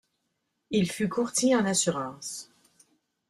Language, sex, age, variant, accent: French, female, 50-59, Français d'Amérique du Nord, Français du Canada